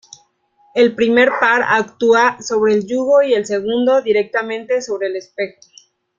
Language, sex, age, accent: Spanish, female, 30-39, México